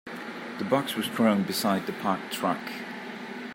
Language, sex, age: English, male, 30-39